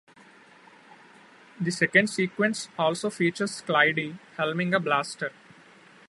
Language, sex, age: English, male, 19-29